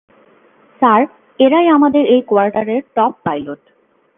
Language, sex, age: Bengali, female, 19-29